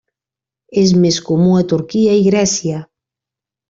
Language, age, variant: Catalan, 40-49, Central